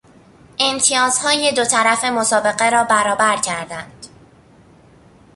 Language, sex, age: Persian, female, under 19